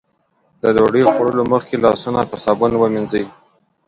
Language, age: Pashto, 19-29